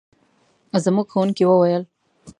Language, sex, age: Pashto, female, 19-29